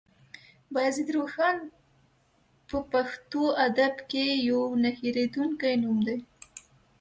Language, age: Pashto, 30-39